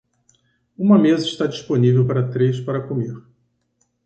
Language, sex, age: Portuguese, male, 60-69